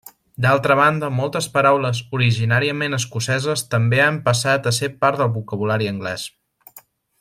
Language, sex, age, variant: Catalan, male, 19-29, Central